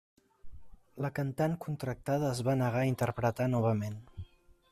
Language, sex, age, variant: Catalan, male, 30-39, Central